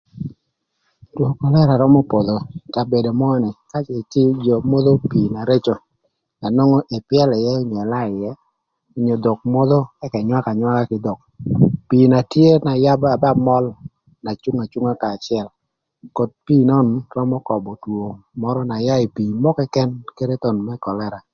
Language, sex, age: Thur, male, 40-49